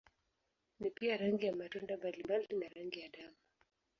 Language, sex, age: Swahili, female, 19-29